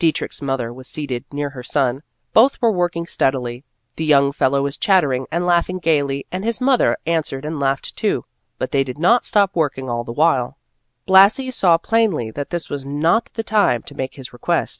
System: none